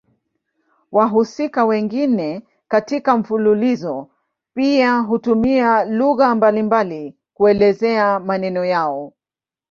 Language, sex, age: Swahili, female, 50-59